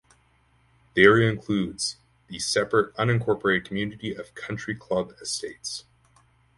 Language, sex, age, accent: English, male, 19-29, Canadian English